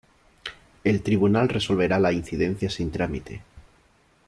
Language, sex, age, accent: Spanish, male, 30-39, España: Sur peninsular (Andalucia, Extremadura, Murcia)